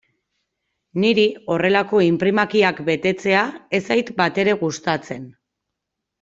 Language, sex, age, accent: Basque, female, 30-39, Erdialdekoa edo Nafarra (Gipuzkoa, Nafarroa)